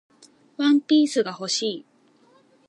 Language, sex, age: Japanese, female, 19-29